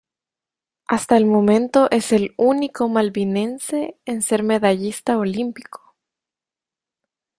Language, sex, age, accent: Spanish, female, 19-29, América central